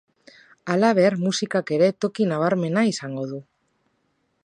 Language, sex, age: Basque, female, 30-39